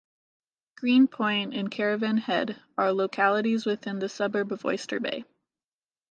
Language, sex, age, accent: English, female, 19-29, United States English